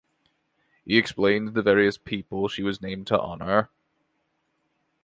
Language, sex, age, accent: English, male, 19-29, United States English